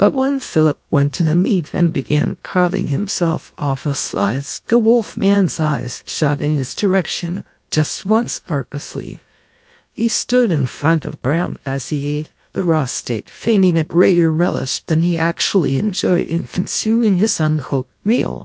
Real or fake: fake